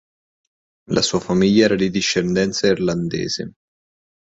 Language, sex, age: Italian, male, 19-29